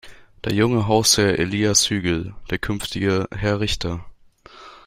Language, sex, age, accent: German, male, under 19, Deutschland Deutsch